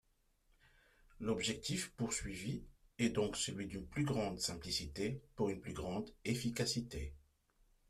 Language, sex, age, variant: French, male, 50-59, Français de métropole